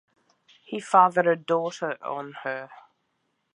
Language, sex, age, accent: English, female, 50-59, Australian English